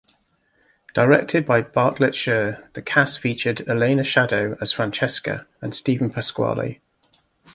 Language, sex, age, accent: English, male, 40-49, England English